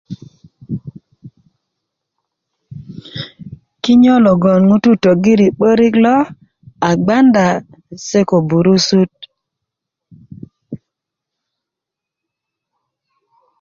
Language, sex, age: Kuku, female, 40-49